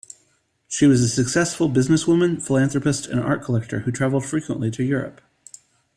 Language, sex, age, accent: English, male, 30-39, United States English